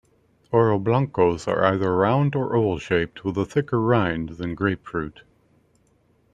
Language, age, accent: English, 40-49, United States English